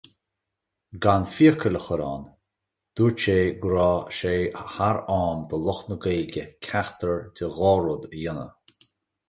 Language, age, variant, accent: Irish, 50-59, Gaeilge Chonnacht, Cainteoir dúchais, Gaeltacht